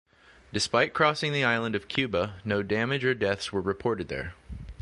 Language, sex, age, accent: English, male, 30-39, United States English